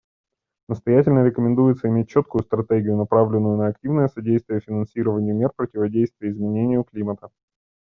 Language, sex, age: Russian, male, 30-39